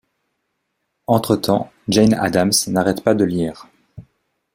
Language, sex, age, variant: French, male, 30-39, Français de métropole